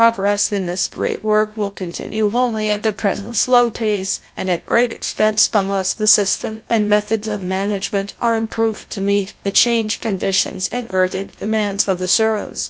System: TTS, GlowTTS